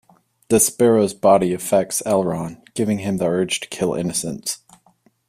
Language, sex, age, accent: English, male, under 19, United States English